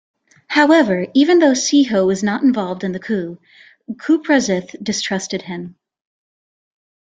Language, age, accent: English, 19-29, United States English